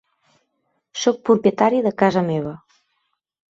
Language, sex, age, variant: Catalan, female, 30-39, Central